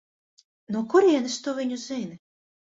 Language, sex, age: Latvian, female, 30-39